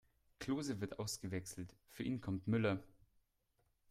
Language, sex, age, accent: German, male, 19-29, Deutschland Deutsch